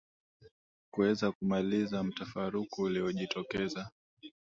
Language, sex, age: Swahili, male, 19-29